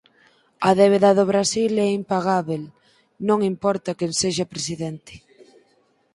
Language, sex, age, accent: Galician, female, 19-29, Normativo (estándar)